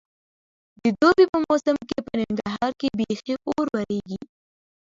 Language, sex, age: Pashto, female, under 19